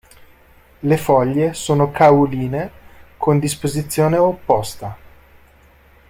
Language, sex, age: Italian, male, 40-49